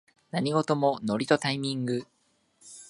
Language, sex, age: Japanese, male, 19-29